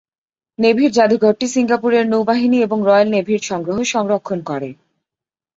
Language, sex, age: Bengali, female, 30-39